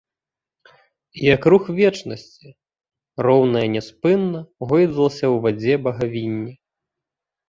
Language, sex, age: Belarusian, male, 30-39